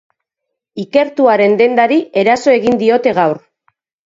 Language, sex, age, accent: Basque, female, 40-49, Mendebalekoa (Araba, Bizkaia, Gipuzkoako mendebaleko herri batzuk)